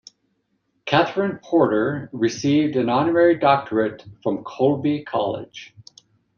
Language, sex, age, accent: English, male, 50-59, United States English